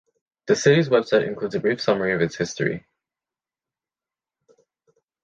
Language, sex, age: English, male, under 19